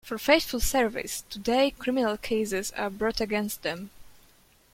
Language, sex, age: English, female, under 19